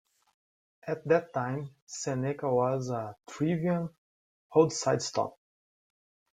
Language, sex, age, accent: English, male, 30-39, United States English